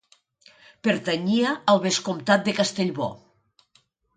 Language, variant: Catalan, Nord-Occidental